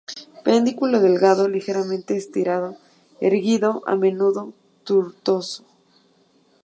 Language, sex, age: Spanish, female, 19-29